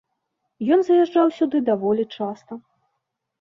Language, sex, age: Belarusian, female, 19-29